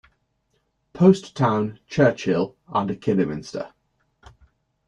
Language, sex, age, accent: English, male, 30-39, England English